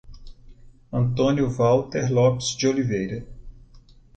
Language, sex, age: Portuguese, male, 50-59